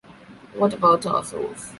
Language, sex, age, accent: English, female, 30-39, India and South Asia (India, Pakistan, Sri Lanka)